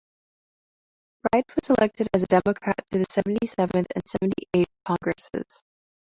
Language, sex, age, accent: English, female, 19-29, United States English